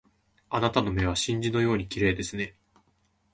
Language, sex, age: Japanese, male, 19-29